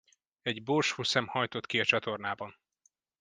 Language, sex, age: Hungarian, male, 19-29